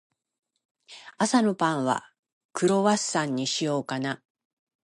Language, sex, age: Japanese, female, 60-69